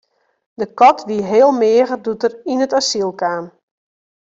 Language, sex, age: Western Frisian, female, 40-49